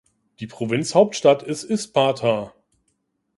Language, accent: German, Deutschland Deutsch